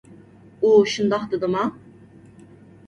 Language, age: Uyghur, 30-39